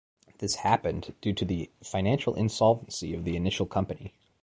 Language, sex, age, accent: English, male, 19-29, United States English